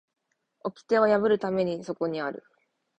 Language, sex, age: Japanese, female, 19-29